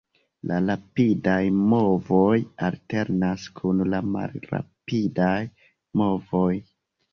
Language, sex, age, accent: Esperanto, male, 19-29, Internacia